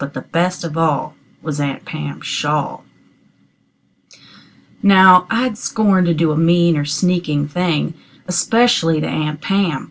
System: none